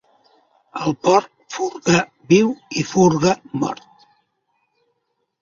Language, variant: Catalan, Central